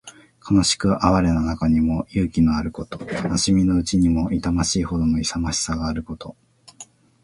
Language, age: Japanese, 19-29